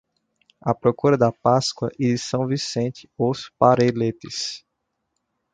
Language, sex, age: Portuguese, male, 19-29